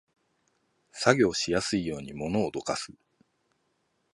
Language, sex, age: Japanese, male, 40-49